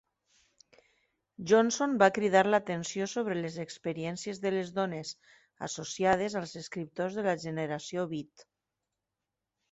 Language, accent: Catalan, valencià